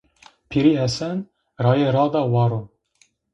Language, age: Zaza, 19-29